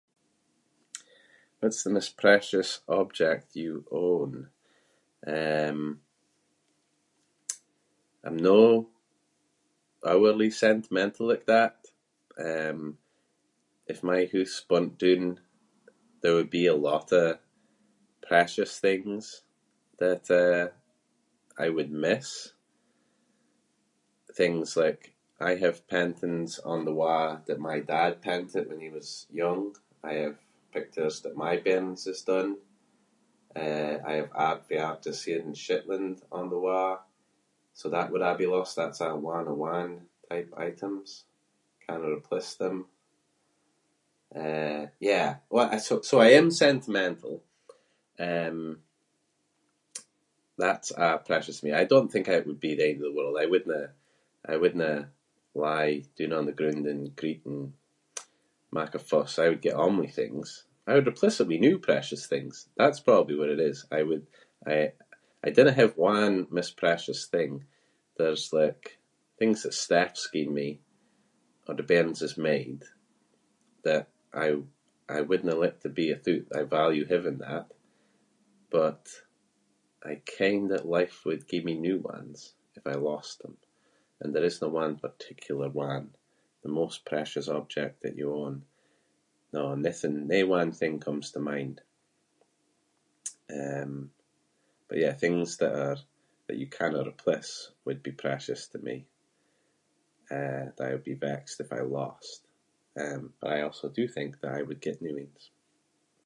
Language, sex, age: Scots, male, 30-39